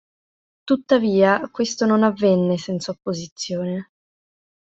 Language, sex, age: Italian, female, 19-29